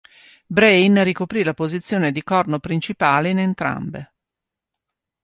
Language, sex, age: Italian, female, 50-59